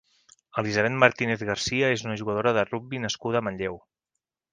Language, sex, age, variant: Catalan, male, 40-49, Central